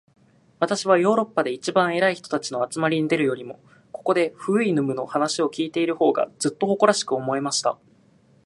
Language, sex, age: Japanese, male, 19-29